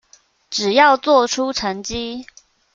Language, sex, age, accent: Chinese, female, 19-29, 出生地：新北市